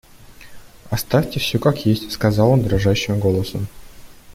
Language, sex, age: Russian, male, 30-39